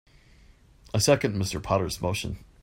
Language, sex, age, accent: English, male, 30-39, United States English